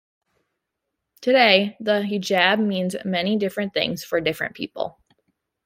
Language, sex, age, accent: English, female, under 19, United States English